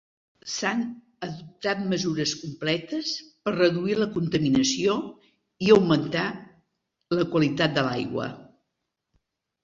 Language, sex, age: Catalan, female, 70-79